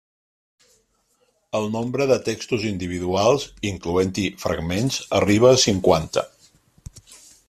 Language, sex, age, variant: Catalan, male, 50-59, Central